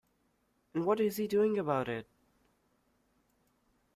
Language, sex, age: English, male, under 19